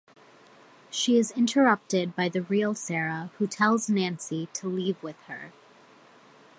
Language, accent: English, United States English